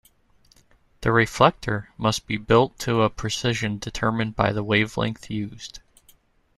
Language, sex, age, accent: English, male, 30-39, United States English